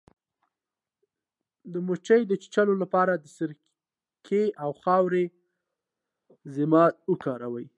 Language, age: Pashto, 19-29